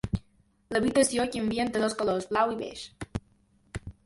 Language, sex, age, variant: Catalan, female, under 19, Balear